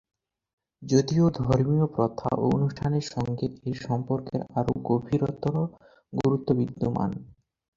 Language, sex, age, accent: Bengali, male, 19-29, Native